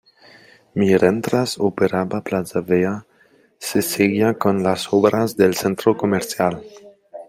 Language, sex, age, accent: Spanish, male, 30-39, España: Norte peninsular (Asturias, Castilla y León, Cantabria, País Vasco, Navarra, Aragón, La Rioja, Guadalajara, Cuenca)